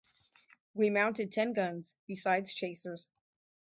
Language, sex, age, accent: English, female, 50-59, United States English